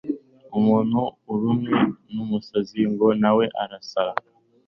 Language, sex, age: Kinyarwanda, male, under 19